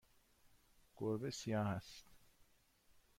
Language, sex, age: Persian, male, 40-49